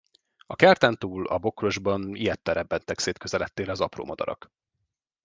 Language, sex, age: Hungarian, male, 30-39